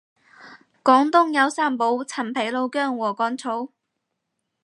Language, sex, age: Cantonese, female, 19-29